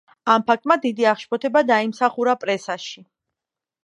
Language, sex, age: Georgian, female, 19-29